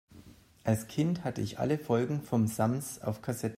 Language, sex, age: German, male, 30-39